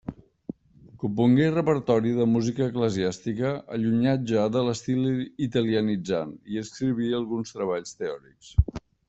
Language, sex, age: Catalan, female, 90+